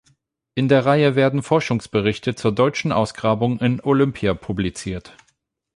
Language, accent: German, Deutschland Deutsch